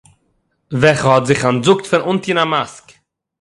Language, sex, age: Yiddish, male, 19-29